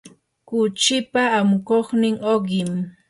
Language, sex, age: Yanahuanca Pasco Quechua, female, 30-39